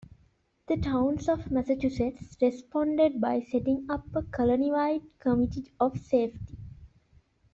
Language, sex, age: English, female, 19-29